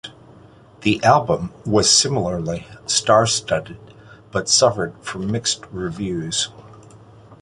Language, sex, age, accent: English, male, 50-59, United States English